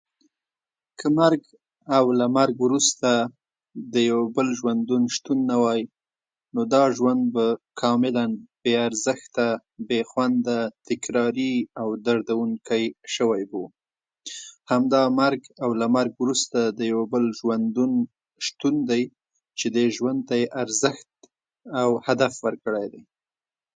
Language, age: Pashto, 30-39